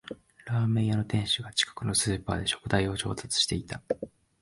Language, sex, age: Japanese, male, 19-29